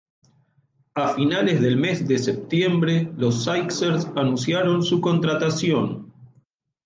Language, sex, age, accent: Spanish, male, 50-59, Rioplatense: Argentina, Uruguay, este de Bolivia, Paraguay